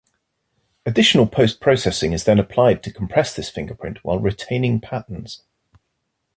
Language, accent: English, England English